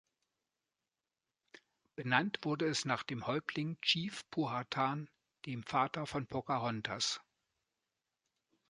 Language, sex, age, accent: German, male, 50-59, Deutschland Deutsch